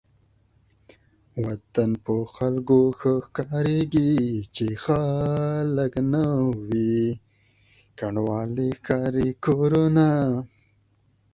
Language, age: Pashto, 30-39